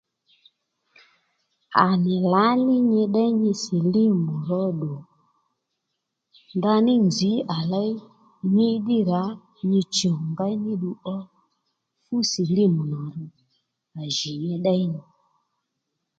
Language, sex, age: Lendu, female, 30-39